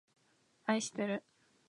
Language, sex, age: Japanese, female, 19-29